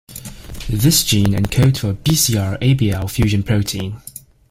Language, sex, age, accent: English, male, 19-29, England English